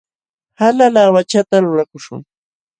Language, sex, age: Jauja Wanca Quechua, female, 70-79